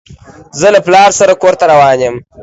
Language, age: Pashto, 19-29